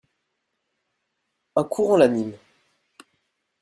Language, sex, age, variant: French, male, 19-29, Français de métropole